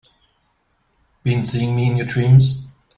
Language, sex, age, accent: English, male, 40-49, United States English